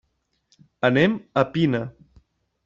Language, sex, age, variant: Catalan, male, 19-29, Central